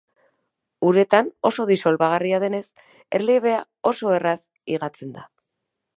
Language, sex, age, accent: Basque, female, 30-39, Erdialdekoa edo Nafarra (Gipuzkoa, Nafarroa)